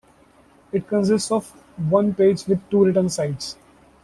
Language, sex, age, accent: English, male, 19-29, India and South Asia (India, Pakistan, Sri Lanka)